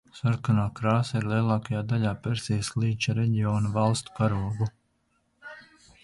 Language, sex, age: Latvian, male, 40-49